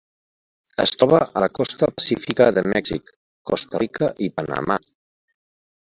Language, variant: Catalan, Nord-Occidental